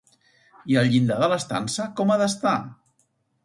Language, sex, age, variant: Catalan, male, 40-49, Central